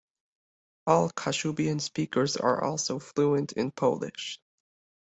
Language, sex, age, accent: English, male, 19-29, United States English